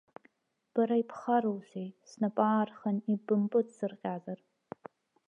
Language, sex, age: Abkhazian, female, under 19